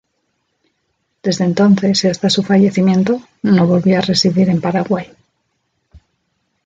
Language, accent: Spanish, España: Norte peninsular (Asturias, Castilla y León, Cantabria, País Vasco, Navarra, Aragón, La Rioja, Guadalajara, Cuenca)